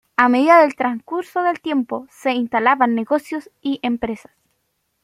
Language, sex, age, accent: Spanish, female, 19-29, Chileno: Chile, Cuyo